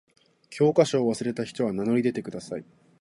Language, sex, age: Japanese, male, 19-29